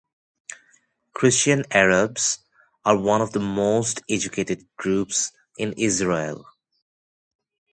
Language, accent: English, India and South Asia (India, Pakistan, Sri Lanka)